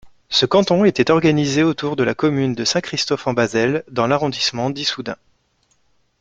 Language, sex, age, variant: French, male, 30-39, Français de métropole